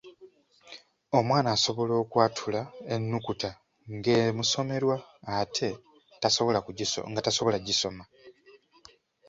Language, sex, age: Ganda, male, 19-29